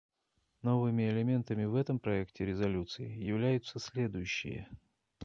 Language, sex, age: Russian, male, 40-49